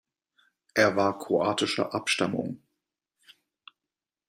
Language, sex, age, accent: German, male, 30-39, Deutschland Deutsch